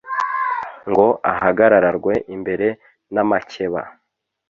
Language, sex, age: Kinyarwanda, male, 30-39